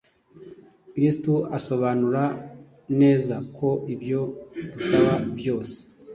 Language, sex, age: Kinyarwanda, male, 40-49